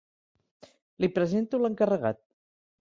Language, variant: Catalan, Central